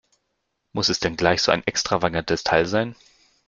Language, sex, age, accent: German, male, 19-29, Deutschland Deutsch